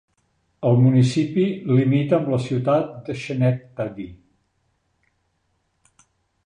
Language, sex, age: Catalan, male, 70-79